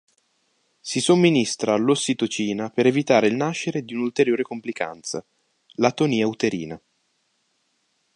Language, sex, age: Italian, male, 19-29